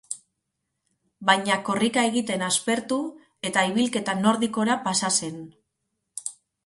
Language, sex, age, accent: Basque, female, 40-49, Mendebalekoa (Araba, Bizkaia, Gipuzkoako mendebaleko herri batzuk)